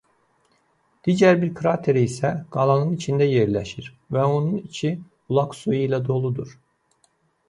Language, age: Azerbaijani, 30-39